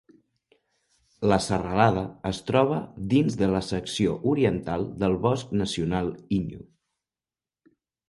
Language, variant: Catalan, Central